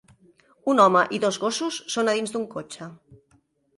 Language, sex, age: Catalan, female, 40-49